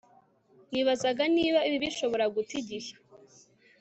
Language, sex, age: Kinyarwanda, female, 19-29